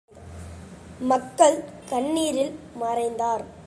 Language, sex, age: Tamil, female, under 19